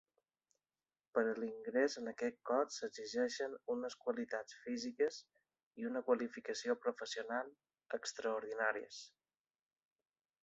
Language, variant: Catalan, Balear